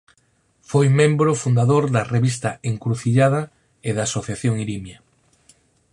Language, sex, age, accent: Galician, male, 40-49, Normativo (estándar)